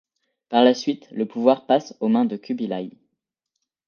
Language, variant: French, Français de métropole